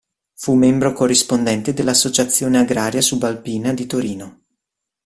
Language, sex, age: Italian, male, 19-29